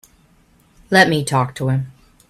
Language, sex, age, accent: English, female, 50-59, United States English